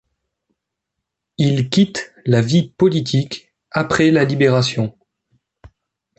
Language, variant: French, Français de métropole